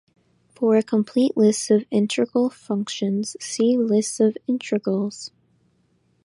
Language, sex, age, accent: English, female, under 19, United States English